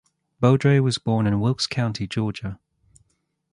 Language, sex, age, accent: English, male, 30-39, Australian English